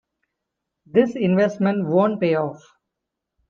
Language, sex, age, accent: English, male, 30-39, India and South Asia (India, Pakistan, Sri Lanka)